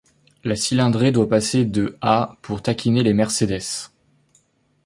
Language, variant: French, Français de métropole